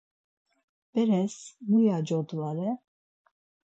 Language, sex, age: Laz, female, 50-59